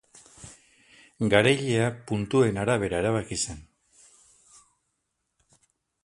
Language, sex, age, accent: Basque, male, 60-69, Erdialdekoa edo Nafarra (Gipuzkoa, Nafarroa)